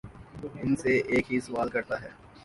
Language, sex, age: Urdu, male, 19-29